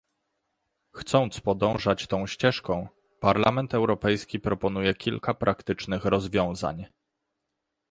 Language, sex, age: Polish, male, 30-39